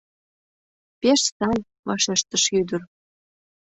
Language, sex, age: Mari, female, 19-29